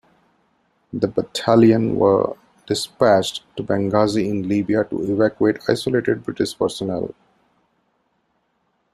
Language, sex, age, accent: English, male, 40-49, India and South Asia (India, Pakistan, Sri Lanka)